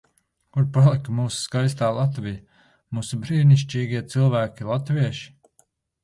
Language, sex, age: Latvian, male, 40-49